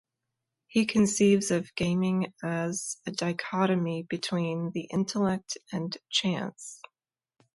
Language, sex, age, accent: English, female, 30-39, United States English